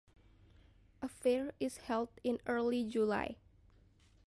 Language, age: English, 19-29